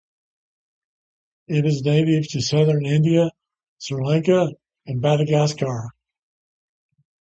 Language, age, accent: English, 60-69, United States English